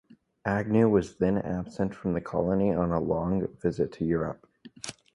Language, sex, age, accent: English, male, under 19, United States English